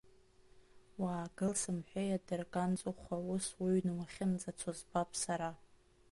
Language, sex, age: Abkhazian, female, under 19